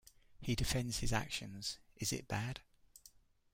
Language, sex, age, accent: English, male, 50-59, England English